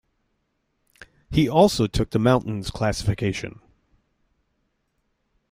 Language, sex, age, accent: English, male, 50-59, United States English